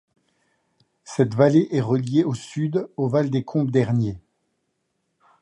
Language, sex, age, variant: French, male, 50-59, Français de métropole